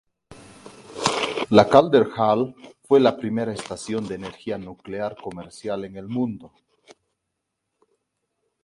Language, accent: Spanish, Rioplatense: Argentina, Uruguay, este de Bolivia, Paraguay